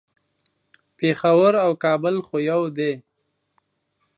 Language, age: Pashto, 19-29